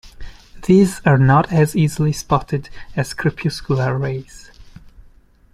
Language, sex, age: English, male, 30-39